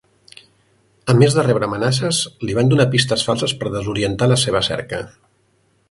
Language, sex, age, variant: Catalan, male, 50-59, Central